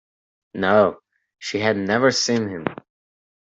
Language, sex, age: English, male, under 19